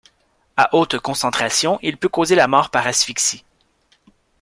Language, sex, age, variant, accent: French, male, 19-29, Français d'Amérique du Nord, Français du Canada